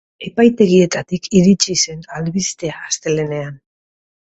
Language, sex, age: Basque, female, 50-59